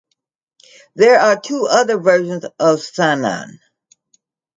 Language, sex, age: English, female, 60-69